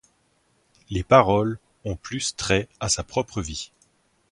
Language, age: French, 30-39